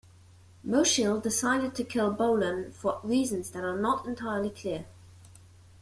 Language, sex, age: English, female, under 19